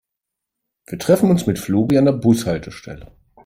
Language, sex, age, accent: German, male, 40-49, Deutschland Deutsch